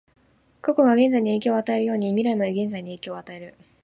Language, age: Japanese, 19-29